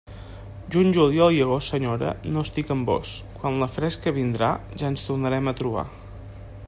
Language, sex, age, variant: Catalan, male, 30-39, Nord-Occidental